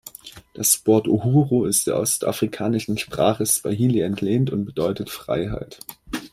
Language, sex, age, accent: German, male, under 19, Deutschland Deutsch